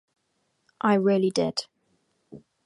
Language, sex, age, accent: English, female, under 19, England English